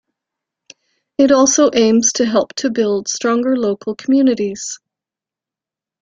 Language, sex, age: English, female, 50-59